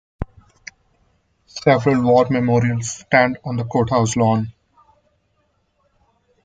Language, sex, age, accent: English, male, 19-29, India and South Asia (India, Pakistan, Sri Lanka)